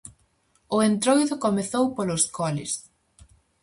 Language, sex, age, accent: Galician, female, under 19, Central (gheada)